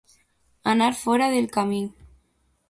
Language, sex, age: Catalan, female, under 19